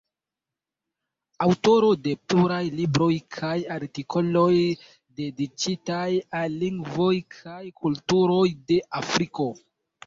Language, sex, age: Esperanto, male, 19-29